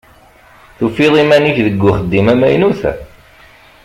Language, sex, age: Kabyle, male, 40-49